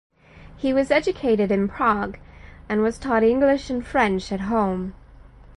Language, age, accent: English, 30-39, United States English; England English